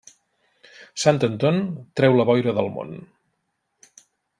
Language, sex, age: Catalan, male, 50-59